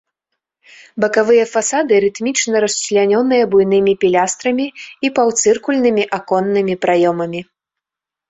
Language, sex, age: Belarusian, female, 19-29